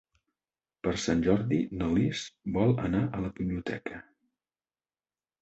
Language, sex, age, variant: Catalan, male, 50-59, Central